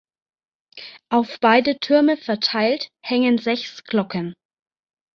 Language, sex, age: German, female, 30-39